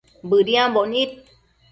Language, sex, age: Matsés, female, 30-39